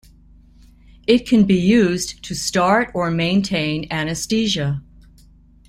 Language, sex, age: English, female, 60-69